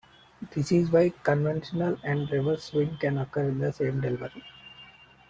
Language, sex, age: English, male, 19-29